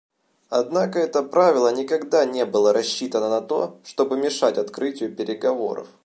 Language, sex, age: Russian, male, 19-29